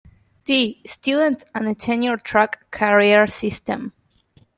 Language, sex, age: English, female, 19-29